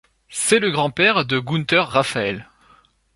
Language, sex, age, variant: French, male, 30-39, Français de métropole